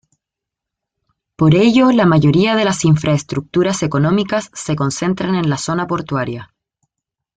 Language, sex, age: Spanish, female, 19-29